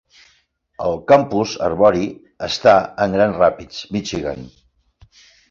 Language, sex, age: Catalan, male, 60-69